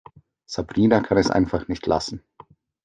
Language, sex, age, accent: German, male, 30-39, Österreichisches Deutsch